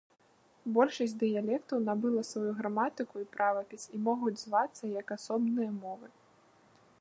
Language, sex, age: Belarusian, female, 19-29